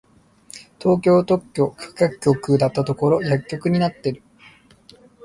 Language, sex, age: Japanese, male, 30-39